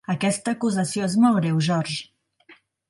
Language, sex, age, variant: Catalan, female, 40-49, Central